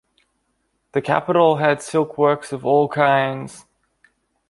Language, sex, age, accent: English, male, 19-29, Australian English